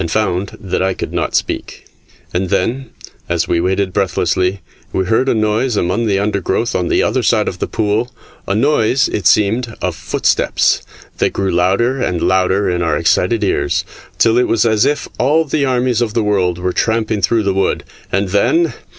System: none